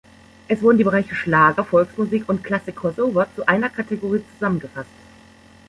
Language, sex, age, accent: German, female, 40-49, Deutschland Deutsch